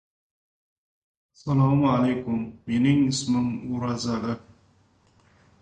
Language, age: Uzbek, 19-29